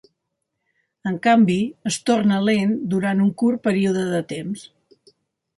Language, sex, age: Catalan, female, 70-79